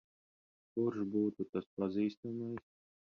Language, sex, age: Latvian, male, 30-39